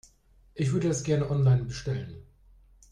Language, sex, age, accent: German, male, 30-39, Deutschland Deutsch